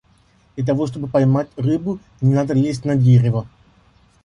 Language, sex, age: Russian, male, 19-29